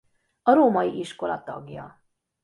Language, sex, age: Hungarian, female, 50-59